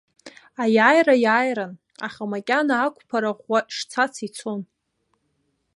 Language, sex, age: Abkhazian, female, 19-29